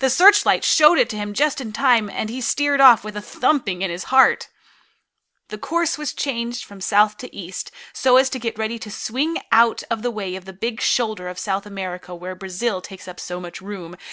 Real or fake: real